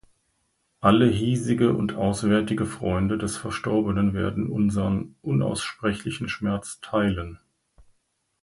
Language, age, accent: German, 50-59, Deutschland Deutsch